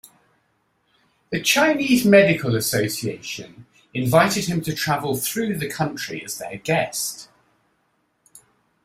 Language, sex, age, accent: English, male, 50-59, England English